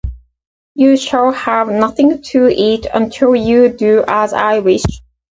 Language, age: English, 40-49